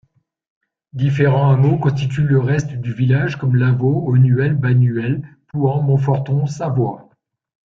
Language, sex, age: French, male, 60-69